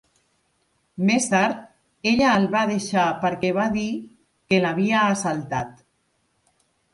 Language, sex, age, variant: Catalan, female, 40-49, Central